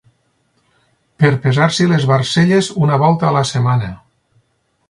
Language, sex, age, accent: Catalan, male, 50-59, Lleidatà